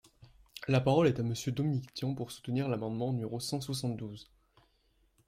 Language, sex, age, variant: French, male, 19-29, Français de métropole